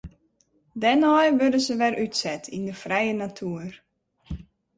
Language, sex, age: Western Frisian, female, 30-39